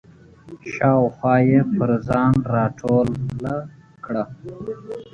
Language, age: Pashto, 19-29